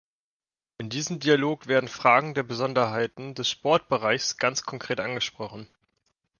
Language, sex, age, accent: German, male, 19-29, Deutschland Deutsch